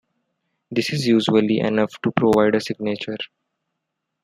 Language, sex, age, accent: English, male, 19-29, India and South Asia (India, Pakistan, Sri Lanka)